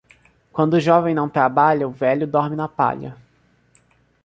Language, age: Portuguese, under 19